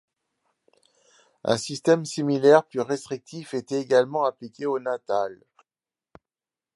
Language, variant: French, Français de métropole